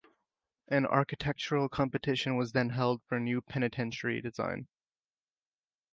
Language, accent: English, United States English